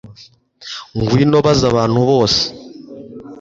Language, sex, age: Kinyarwanda, male, under 19